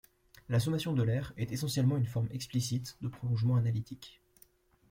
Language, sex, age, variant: French, male, 19-29, Français de métropole